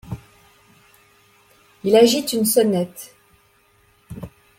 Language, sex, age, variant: French, male, 30-39, Français de métropole